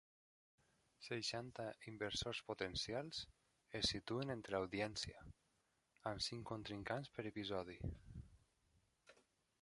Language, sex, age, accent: Catalan, male, 19-29, valencià